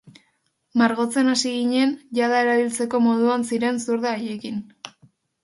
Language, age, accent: Basque, under 19, Mendebalekoa (Araba, Bizkaia, Gipuzkoako mendebaleko herri batzuk)